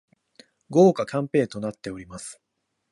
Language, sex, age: Japanese, male, 19-29